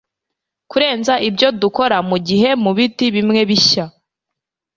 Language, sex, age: Kinyarwanda, female, 19-29